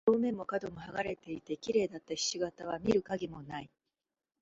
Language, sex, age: Japanese, female, 40-49